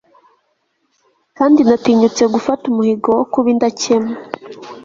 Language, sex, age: Kinyarwanda, female, 19-29